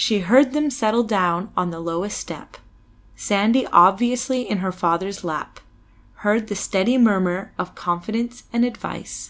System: none